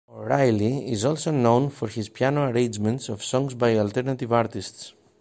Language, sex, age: English, male, 40-49